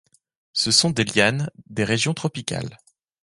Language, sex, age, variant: French, male, 19-29, Français de métropole